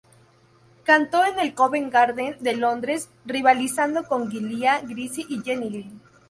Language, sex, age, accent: Spanish, female, 19-29, México